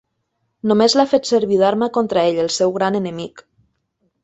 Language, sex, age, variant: Catalan, female, 19-29, Nord-Occidental